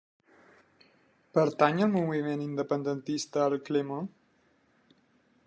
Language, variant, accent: Catalan, Central, central